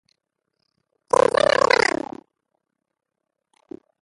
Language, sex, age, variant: Catalan, male, 60-69, Central